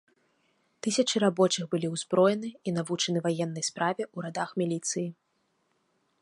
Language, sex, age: Belarusian, female, 19-29